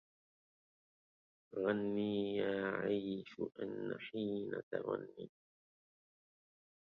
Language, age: Arabic, 40-49